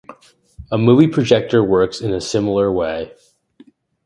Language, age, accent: English, under 19, United States English